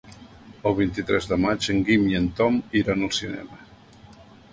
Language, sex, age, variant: Catalan, male, 50-59, Central